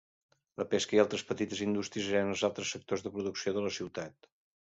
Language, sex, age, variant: Catalan, male, 50-59, Central